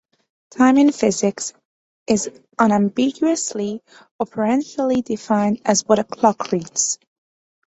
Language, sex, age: English, female, 19-29